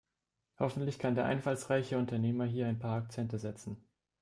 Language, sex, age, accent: German, male, 19-29, Deutschland Deutsch